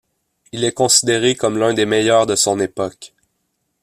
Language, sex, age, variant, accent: French, male, 19-29, Français d'Amérique du Nord, Français du Canada